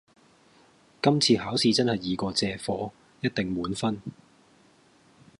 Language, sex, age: Cantonese, male, 40-49